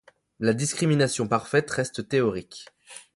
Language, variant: French, Français de métropole